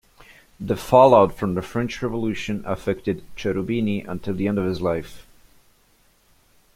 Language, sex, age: English, male, under 19